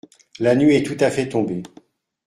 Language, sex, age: French, male, 60-69